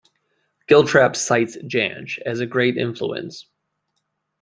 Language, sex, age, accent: English, male, 30-39, United States English